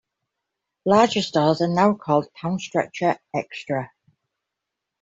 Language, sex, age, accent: English, female, 40-49, England English